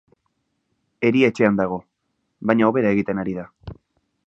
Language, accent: Basque, Mendebalekoa (Araba, Bizkaia, Gipuzkoako mendebaleko herri batzuk)